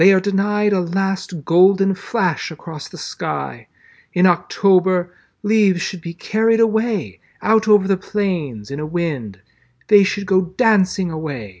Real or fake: real